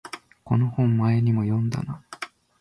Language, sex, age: Japanese, male, 19-29